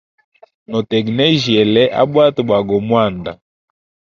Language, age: Hemba, 19-29